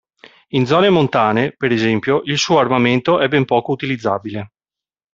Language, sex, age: Italian, male, 40-49